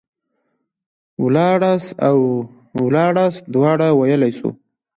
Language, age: Pashto, 19-29